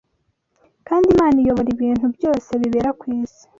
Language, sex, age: Kinyarwanda, female, 19-29